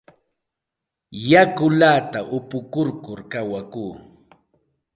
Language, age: Santa Ana de Tusi Pasco Quechua, 40-49